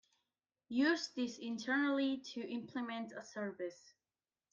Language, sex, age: English, female, 19-29